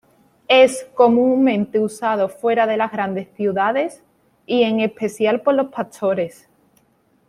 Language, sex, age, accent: Spanish, female, 19-29, España: Sur peninsular (Andalucia, Extremadura, Murcia)